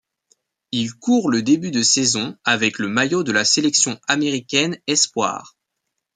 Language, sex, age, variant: French, male, 19-29, Français de métropole